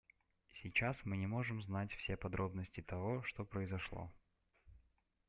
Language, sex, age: Russian, male, 19-29